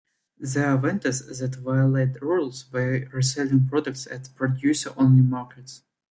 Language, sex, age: English, male, 19-29